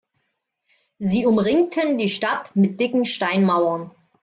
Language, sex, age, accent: German, female, 40-49, Deutschland Deutsch